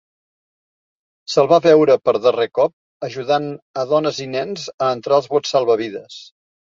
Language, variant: Catalan, Central